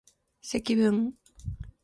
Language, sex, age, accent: Japanese, female, 50-59, 標準語